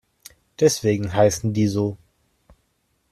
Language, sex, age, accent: German, male, 30-39, Deutschland Deutsch